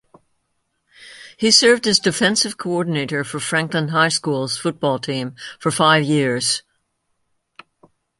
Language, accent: English, United States English